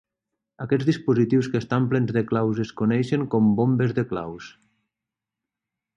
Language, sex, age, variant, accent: Catalan, male, 30-39, Nord-Occidental, nord-occidental; Lleidatà